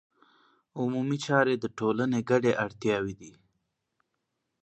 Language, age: Pashto, 19-29